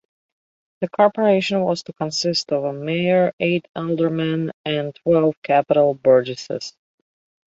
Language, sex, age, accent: English, female, 30-39, United States English